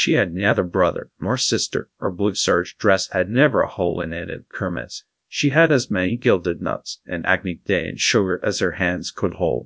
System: TTS, GradTTS